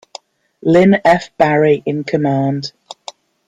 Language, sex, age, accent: English, female, 40-49, England English